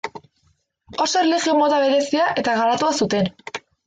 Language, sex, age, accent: Basque, female, under 19, Erdialdekoa edo Nafarra (Gipuzkoa, Nafarroa)